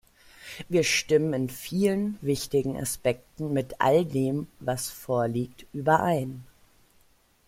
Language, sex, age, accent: German, female, 30-39, Deutschland Deutsch